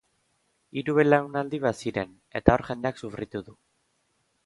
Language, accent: Basque, Erdialdekoa edo Nafarra (Gipuzkoa, Nafarroa)